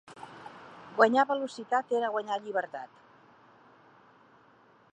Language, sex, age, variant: Catalan, female, 70-79, Central